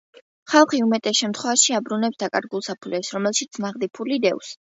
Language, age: Georgian, under 19